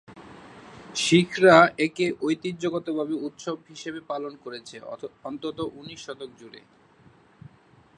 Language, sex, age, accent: Bengali, male, 30-39, Bangladeshi